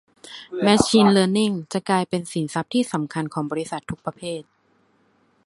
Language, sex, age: Thai, female, 19-29